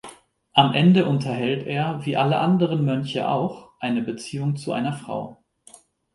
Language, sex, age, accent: German, male, 30-39, Deutschland Deutsch